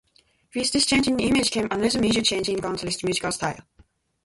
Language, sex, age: English, female, 19-29